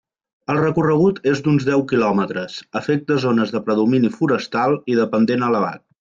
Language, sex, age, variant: Catalan, male, 30-39, Central